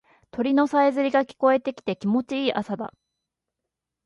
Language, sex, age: Japanese, female, 40-49